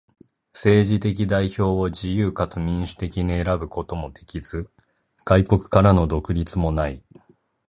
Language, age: Japanese, 30-39